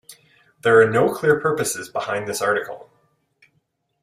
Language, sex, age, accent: English, male, 30-39, Canadian English